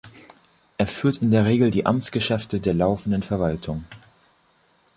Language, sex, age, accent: German, male, under 19, Deutschland Deutsch